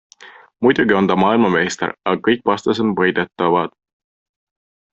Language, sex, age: Estonian, male, 19-29